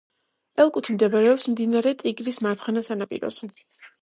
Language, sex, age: Georgian, female, 19-29